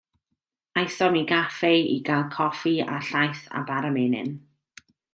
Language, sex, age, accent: Welsh, female, 30-39, Y Deyrnas Unedig Cymraeg